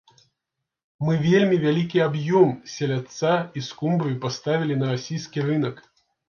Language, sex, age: Belarusian, male, 30-39